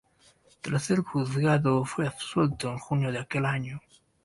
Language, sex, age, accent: Spanish, male, 19-29, Andino-Pacífico: Colombia, Perú, Ecuador, oeste de Bolivia y Venezuela andina